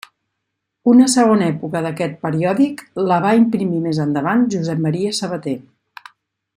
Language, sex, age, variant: Catalan, female, 50-59, Central